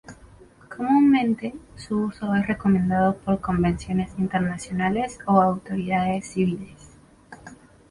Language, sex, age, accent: Spanish, female, under 19, Andino-Pacífico: Colombia, Perú, Ecuador, oeste de Bolivia y Venezuela andina